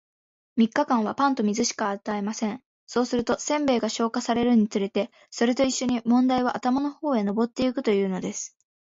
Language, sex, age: Japanese, female, 19-29